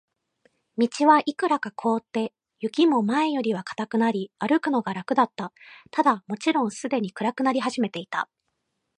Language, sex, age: Japanese, female, 19-29